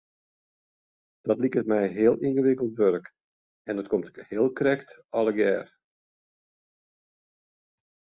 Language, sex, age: Western Frisian, male, 60-69